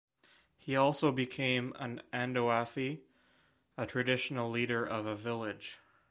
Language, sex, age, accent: English, male, 19-29, Canadian English